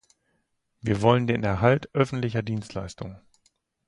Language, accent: German, Deutschland Deutsch